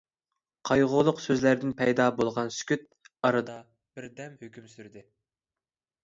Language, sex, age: Uyghur, male, 30-39